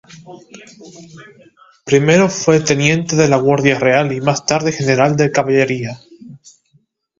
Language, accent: Spanish, Rioplatense: Argentina, Uruguay, este de Bolivia, Paraguay